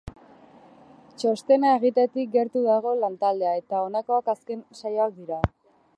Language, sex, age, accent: Basque, female, 19-29, Mendebalekoa (Araba, Bizkaia, Gipuzkoako mendebaleko herri batzuk)